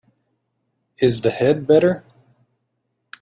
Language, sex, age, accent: English, male, 30-39, United States English